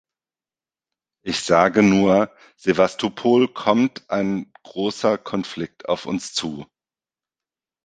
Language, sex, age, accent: German, male, 30-39, Deutschland Deutsch